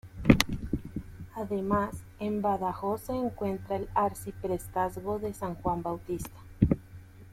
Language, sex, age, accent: Spanish, female, 30-39, Andino-Pacífico: Colombia, Perú, Ecuador, oeste de Bolivia y Venezuela andina